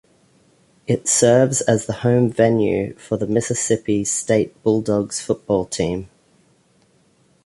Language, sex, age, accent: English, male, 30-39, Australian English